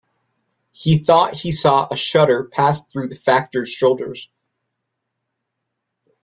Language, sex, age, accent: English, male, 19-29, United States English